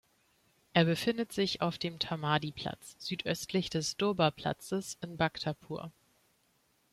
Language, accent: German, Deutschland Deutsch